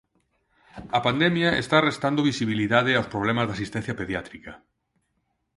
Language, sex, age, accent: Galician, male, 40-49, Normativo (estándar); Neofalante